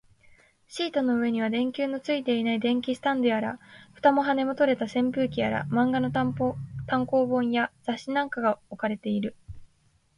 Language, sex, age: Japanese, female, 19-29